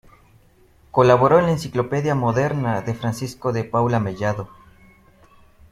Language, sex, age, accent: Spanish, male, 19-29, México